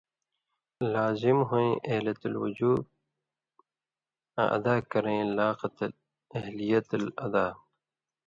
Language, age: Indus Kohistani, 19-29